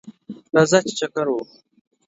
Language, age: Pashto, 19-29